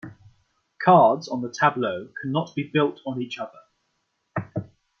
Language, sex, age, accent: English, male, 19-29, England English